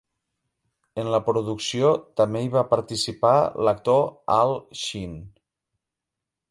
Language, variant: Catalan, Septentrional